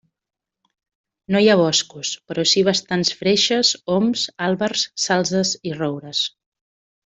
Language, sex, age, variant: Catalan, female, 40-49, Central